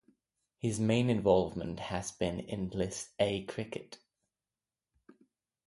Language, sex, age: English, male, 19-29